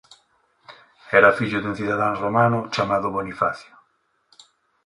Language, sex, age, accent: Galician, male, 30-39, Normativo (estándar)